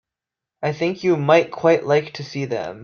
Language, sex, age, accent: English, male, under 19, United States English